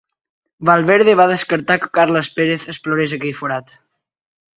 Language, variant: Catalan, Balear